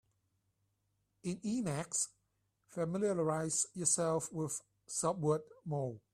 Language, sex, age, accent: English, male, 30-39, Hong Kong English